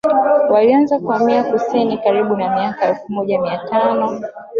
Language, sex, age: Swahili, female, 19-29